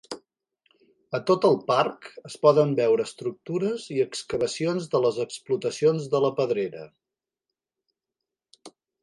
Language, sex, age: Catalan, male, 50-59